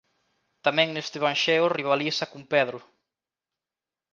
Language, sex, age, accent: Galician, male, 19-29, Atlántico (seseo e gheada)